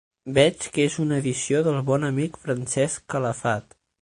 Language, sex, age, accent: Catalan, male, 19-29, central; nord-occidental